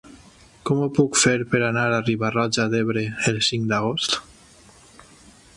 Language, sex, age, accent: Catalan, male, 40-49, valencià